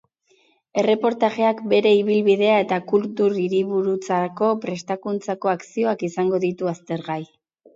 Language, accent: Basque, Mendebalekoa (Araba, Bizkaia, Gipuzkoako mendebaleko herri batzuk)